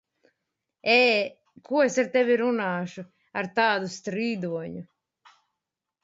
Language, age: Latvian, 19-29